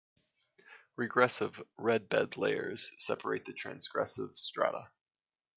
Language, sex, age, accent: English, male, 19-29, United States English